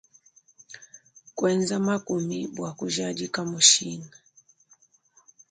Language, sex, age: Luba-Lulua, female, 30-39